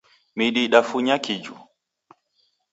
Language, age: Taita, 19-29